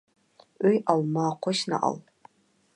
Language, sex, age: Uyghur, female, 30-39